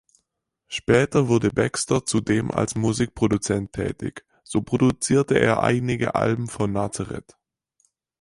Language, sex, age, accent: German, male, under 19, Deutschland Deutsch